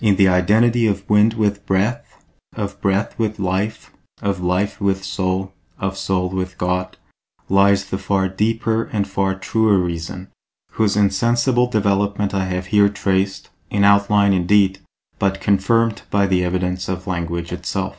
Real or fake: real